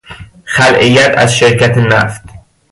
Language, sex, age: Persian, male, 19-29